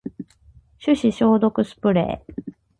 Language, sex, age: Japanese, female, 19-29